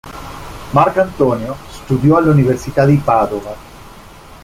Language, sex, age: Italian, male, 50-59